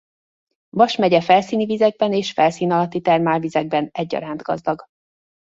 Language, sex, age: Hungarian, female, 40-49